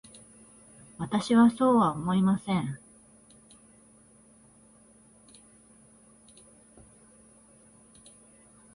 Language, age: Japanese, 40-49